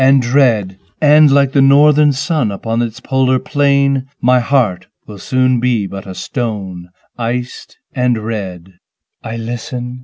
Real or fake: real